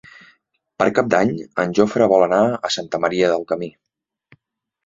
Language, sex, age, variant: Catalan, male, 19-29, Central